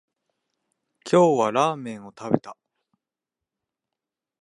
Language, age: Japanese, 40-49